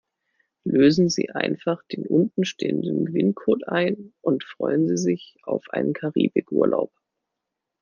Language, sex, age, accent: German, male, 19-29, Deutschland Deutsch